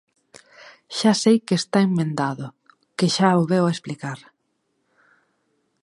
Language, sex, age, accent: Galician, female, 30-39, Normativo (estándar)